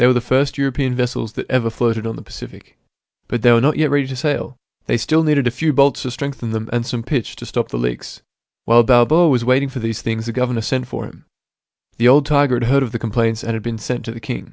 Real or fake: real